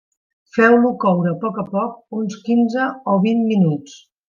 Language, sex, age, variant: Catalan, female, 50-59, Central